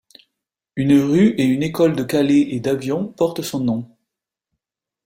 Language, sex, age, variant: French, male, 30-39, Français de métropole